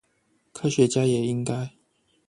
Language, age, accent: Chinese, 19-29, 出生地：彰化縣